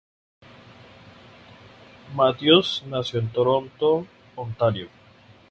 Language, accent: Spanish, Caribe: Cuba, Venezuela, Puerto Rico, República Dominicana, Panamá, Colombia caribeña, México caribeño, Costa del golfo de México